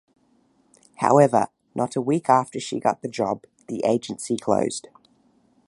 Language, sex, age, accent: English, male, under 19, Australian English